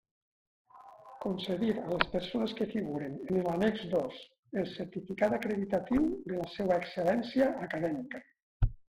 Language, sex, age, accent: Catalan, male, 50-59, valencià